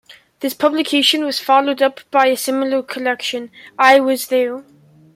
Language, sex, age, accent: English, male, under 19, England English